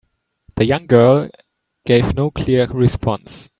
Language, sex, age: English, male, 19-29